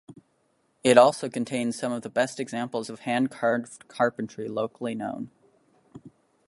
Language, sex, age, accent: English, male, under 19, United States English